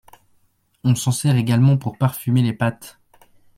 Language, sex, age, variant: French, male, under 19, Français de métropole